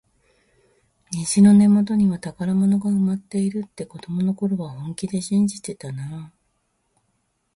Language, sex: Japanese, female